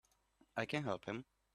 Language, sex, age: English, male, 19-29